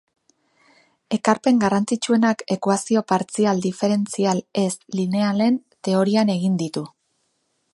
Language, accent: Basque, Mendebalekoa (Araba, Bizkaia, Gipuzkoako mendebaleko herri batzuk)